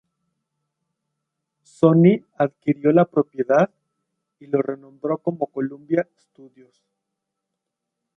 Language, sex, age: Spanish, male, 40-49